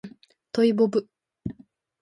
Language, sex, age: Japanese, female, under 19